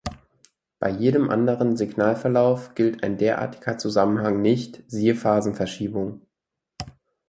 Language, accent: German, Deutschland Deutsch